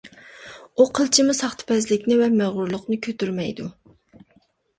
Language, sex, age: Uyghur, female, 19-29